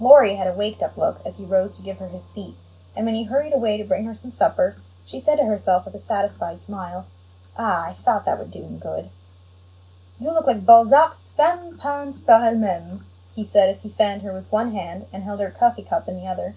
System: none